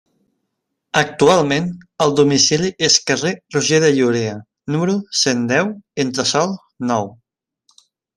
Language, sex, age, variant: Catalan, male, 19-29, Central